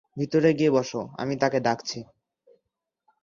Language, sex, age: Bengali, male, 19-29